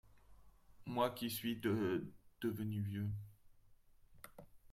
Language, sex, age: French, male, 40-49